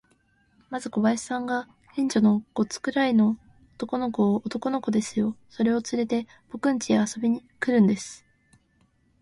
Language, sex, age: Japanese, female, 19-29